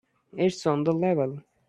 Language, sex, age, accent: English, male, 19-29, India and South Asia (India, Pakistan, Sri Lanka)